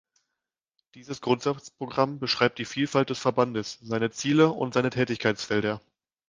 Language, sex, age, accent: German, male, 19-29, Deutschland Deutsch